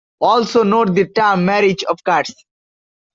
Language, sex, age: English, male, under 19